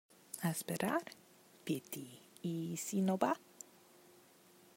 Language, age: Spanish, 19-29